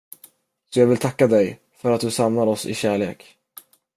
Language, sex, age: Swedish, male, under 19